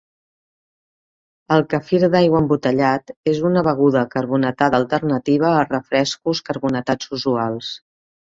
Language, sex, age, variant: Catalan, female, 50-59, Central